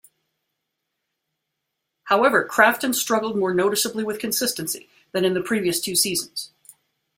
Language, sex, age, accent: English, female, 50-59, United States English